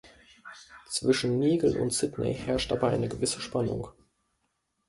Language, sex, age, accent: German, male, 19-29, Deutschland Deutsch